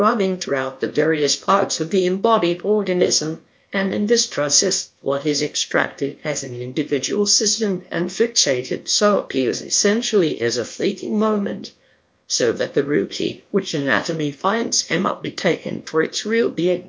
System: TTS, GlowTTS